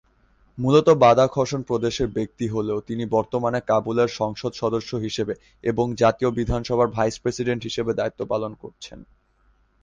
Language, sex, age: Bengali, male, under 19